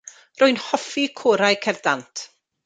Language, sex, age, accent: Welsh, female, 40-49, Y Deyrnas Unedig Cymraeg